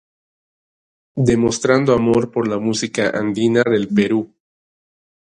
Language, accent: Spanish, Andino-Pacífico: Colombia, Perú, Ecuador, oeste de Bolivia y Venezuela andina